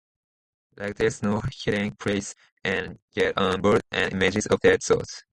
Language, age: English, under 19